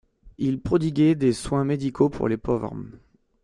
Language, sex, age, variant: French, male, 30-39, Français de métropole